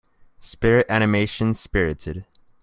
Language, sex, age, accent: English, male, 19-29, United States English